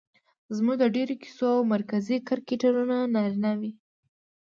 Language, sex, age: Pashto, female, under 19